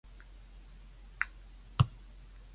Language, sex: Cantonese, female